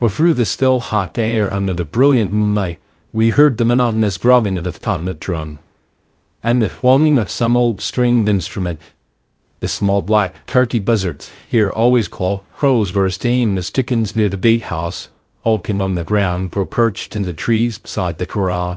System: TTS, VITS